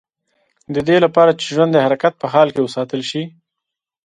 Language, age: Pashto, 30-39